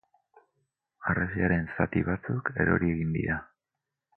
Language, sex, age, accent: Basque, male, 40-49, Mendebalekoa (Araba, Bizkaia, Gipuzkoako mendebaleko herri batzuk)